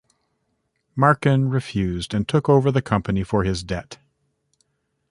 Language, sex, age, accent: English, male, 50-59, Canadian English